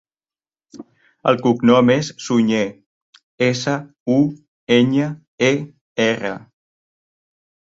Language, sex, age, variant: Catalan, male, 30-39, Central